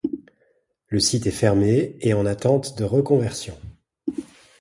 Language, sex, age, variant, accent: French, male, 40-49, Français d'Europe, Français de Belgique